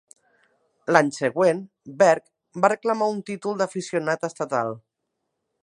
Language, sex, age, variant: Catalan, female, 40-49, Nord-Occidental